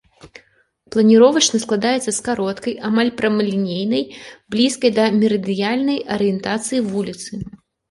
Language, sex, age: Belarusian, female, 19-29